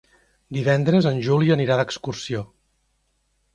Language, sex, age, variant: Catalan, male, 50-59, Central